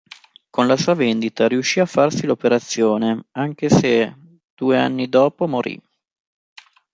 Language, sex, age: Italian, male, 30-39